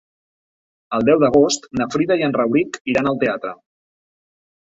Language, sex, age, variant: Catalan, male, 40-49, Central